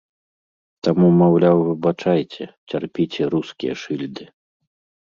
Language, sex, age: Belarusian, male, 40-49